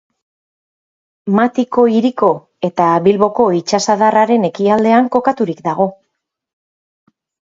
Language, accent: Basque, Erdialdekoa edo Nafarra (Gipuzkoa, Nafarroa)